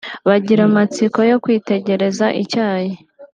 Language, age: Kinyarwanda, 19-29